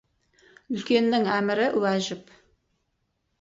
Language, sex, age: Kazakh, female, 40-49